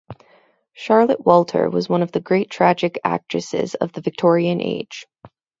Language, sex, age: English, female, 19-29